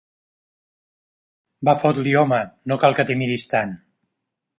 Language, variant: Catalan, Central